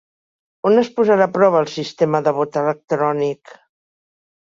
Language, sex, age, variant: Catalan, female, 60-69, Central